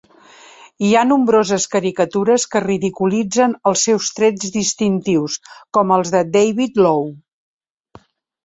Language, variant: Catalan, Central